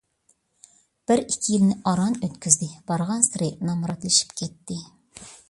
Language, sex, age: Uyghur, female, under 19